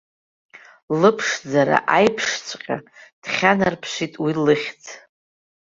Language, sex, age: Abkhazian, female, 40-49